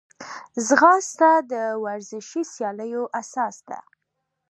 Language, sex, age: Pashto, female, 19-29